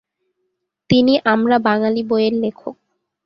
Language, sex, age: Bengali, female, 19-29